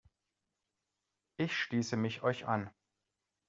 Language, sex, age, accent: German, male, 40-49, Deutschland Deutsch